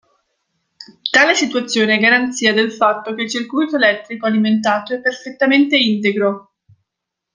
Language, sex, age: Italian, female, 19-29